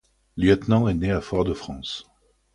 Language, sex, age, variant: French, male, 50-59, Français de métropole